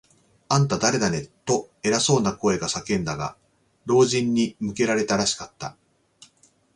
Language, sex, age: Japanese, male, 40-49